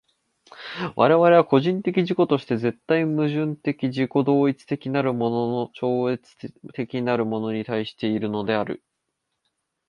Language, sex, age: Japanese, male, 19-29